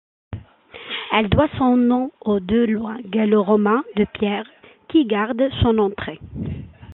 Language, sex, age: French, female, 40-49